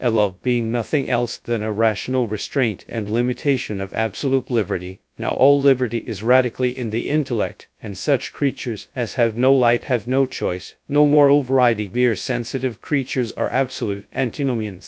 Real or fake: fake